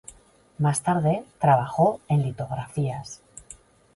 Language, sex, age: Spanish, female, 50-59